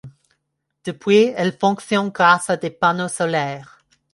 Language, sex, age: French, female, 30-39